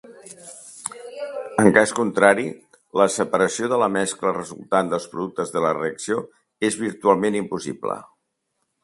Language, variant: Catalan, Septentrional